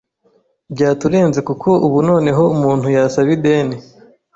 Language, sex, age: Kinyarwanda, male, 30-39